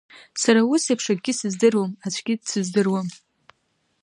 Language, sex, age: Abkhazian, female, under 19